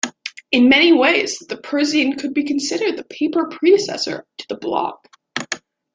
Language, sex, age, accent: English, female, under 19, United States English